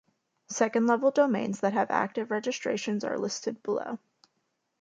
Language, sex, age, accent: English, female, 19-29, United States English